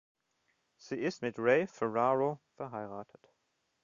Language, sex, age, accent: German, male, 30-39, Deutschland Deutsch